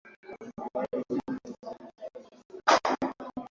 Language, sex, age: Swahili, male, 19-29